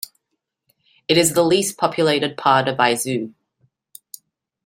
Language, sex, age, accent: English, female, 30-39, Australian English